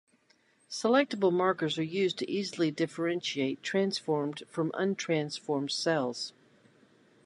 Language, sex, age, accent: English, female, 50-59, United States English